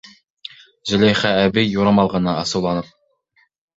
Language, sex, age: Bashkir, male, 30-39